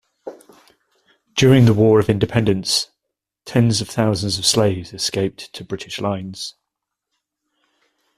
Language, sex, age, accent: English, male, 50-59, England English